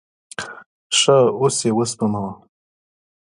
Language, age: Pashto, 30-39